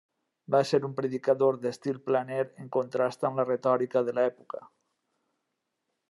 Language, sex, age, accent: Catalan, male, 50-59, valencià